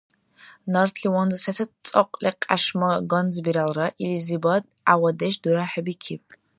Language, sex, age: Dargwa, female, 19-29